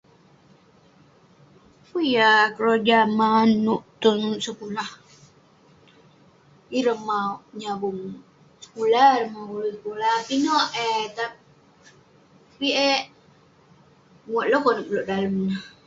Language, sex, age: Western Penan, female, under 19